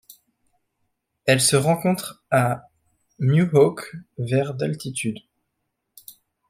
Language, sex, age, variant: French, male, 19-29, Français de métropole